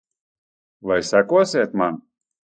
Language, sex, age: Latvian, male, 40-49